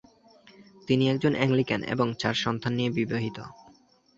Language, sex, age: Bengali, male, under 19